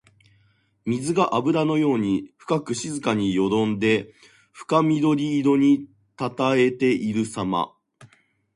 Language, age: Japanese, 30-39